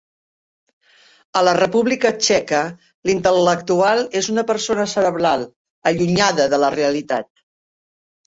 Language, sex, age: Catalan, female, 60-69